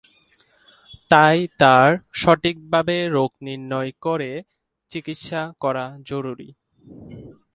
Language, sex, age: Bengali, male, 19-29